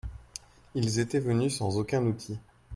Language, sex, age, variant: French, male, 19-29, Français de métropole